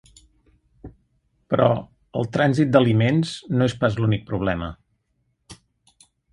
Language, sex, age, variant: Catalan, male, 50-59, Central